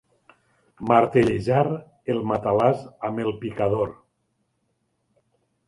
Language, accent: Catalan, valencià